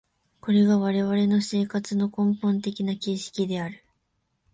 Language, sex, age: Japanese, female, 19-29